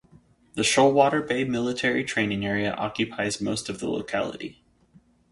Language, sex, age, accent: English, male, 30-39, United States English